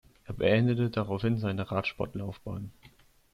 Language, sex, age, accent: German, male, 19-29, Deutschland Deutsch